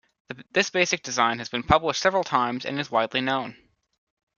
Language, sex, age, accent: English, male, under 19, United States English